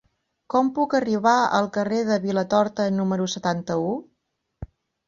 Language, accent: Catalan, Empordanès